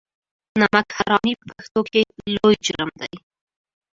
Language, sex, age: Pashto, female, 19-29